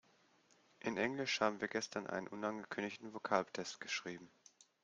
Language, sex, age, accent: German, male, 30-39, Deutschland Deutsch